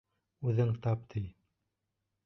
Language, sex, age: Bashkir, male, 19-29